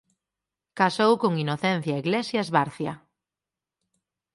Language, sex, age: Galician, female, 30-39